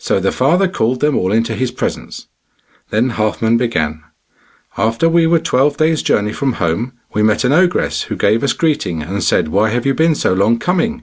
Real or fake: real